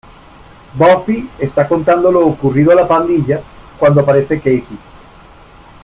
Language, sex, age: Spanish, male, 50-59